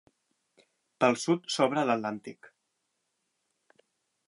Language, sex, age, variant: Catalan, male, under 19, Central